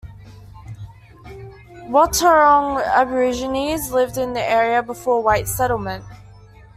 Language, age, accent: English, under 19, Australian English